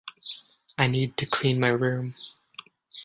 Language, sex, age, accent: English, male, 19-29, United States English